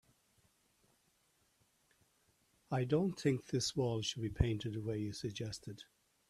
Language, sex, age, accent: English, male, 50-59, Irish English